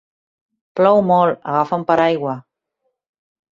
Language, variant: Catalan, Central